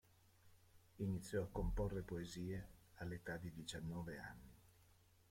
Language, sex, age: Italian, male, 50-59